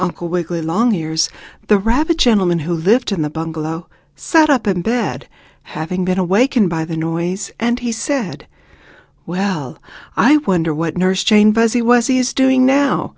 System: none